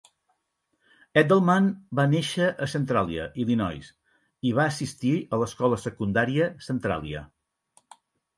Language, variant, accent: Catalan, Central, central